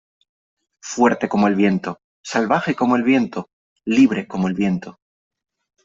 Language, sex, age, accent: Spanish, male, 19-29, España: Centro-Sur peninsular (Madrid, Toledo, Castilla-La Mancha)